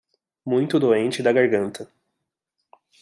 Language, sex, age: Portuguese, male, 19-29